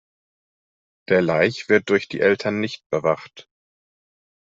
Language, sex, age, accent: German, male, 30-39, Deutschland Deutsch